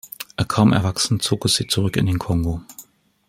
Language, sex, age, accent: German, male, 40-49, Deutschland Deutsch